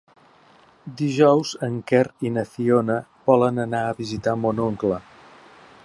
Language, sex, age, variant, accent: Catalan, male, 60-69, Central, central